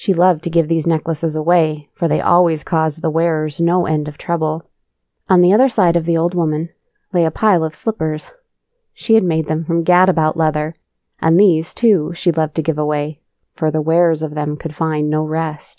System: none